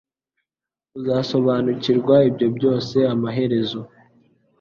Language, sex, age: Kinyarwanda, male, under 19